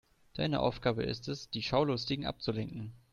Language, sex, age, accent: German, male, 19-29, Deutschland Deutsch